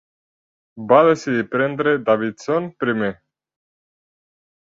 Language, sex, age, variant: Catalan, male, under 19, Nord-Occidental